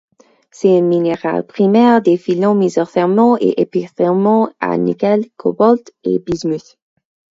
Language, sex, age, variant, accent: French, female, 19-29, Français d'Amérique du Nord, Français du Canada